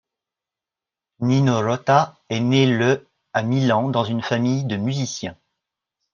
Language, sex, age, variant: French, male, 40-49, Français de métropole